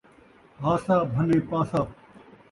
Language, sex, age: Saraiki, male, 50-59